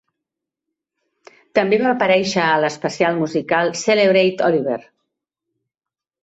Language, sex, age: Catalan, female, 50-59